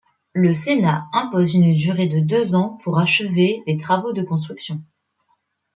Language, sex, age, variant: French, female, 19-29, Français de métropole